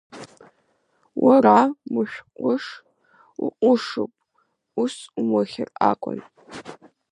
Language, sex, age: Abkhazian, female, under 19